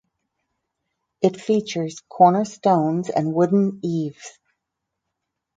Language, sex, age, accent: English, female, 60-69, United States English